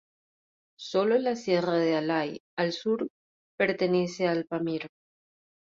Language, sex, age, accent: Spanish, female, 30-39, Caribe: Cuba, Venezuela, Puerto Rico, República Dominicana, Panamá, Colombia caribeña, México caribeño, Costa del golfo de México